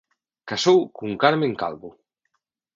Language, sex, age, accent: Galician, male, 40-49, Central (sen gheada)